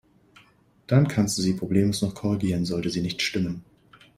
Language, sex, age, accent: German, male, under 19, Deutschland Deutsch